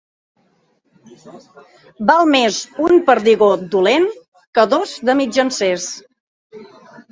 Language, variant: Catalan, Central